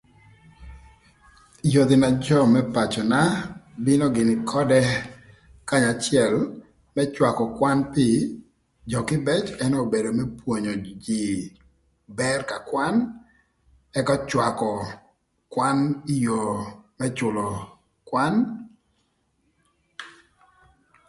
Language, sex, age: Thur, male, 30-39